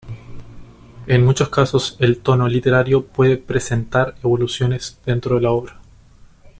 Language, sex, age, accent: Spanish, male, 19-29, Rioplatense: Argentina, Uruguay, este de Bolivia, Paraguay